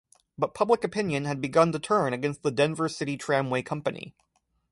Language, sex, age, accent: English, male, 30-39, United States English